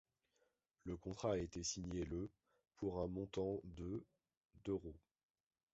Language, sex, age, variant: French, male, 30-39, Français de métropole